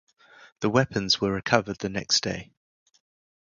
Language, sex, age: English, male, 30-39